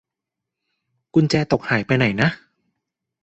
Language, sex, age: Thai, male, 30-39